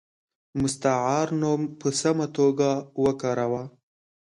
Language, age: Pashto, under 19